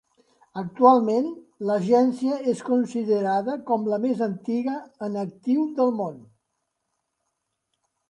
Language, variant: Catalan, Central